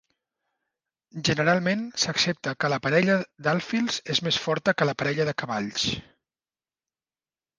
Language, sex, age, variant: Catalan, male, 40-49, Central